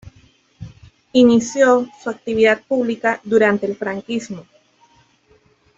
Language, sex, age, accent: Spanish, female, 19-29, Caribe: Cuba, Venezuela, Puerto Rico, República Dominicana, Panamá, Colombia caribeña, México caribeño, Costa del golfo de México